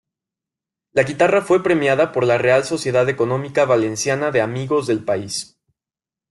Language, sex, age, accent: Spanish, male, 19-29, México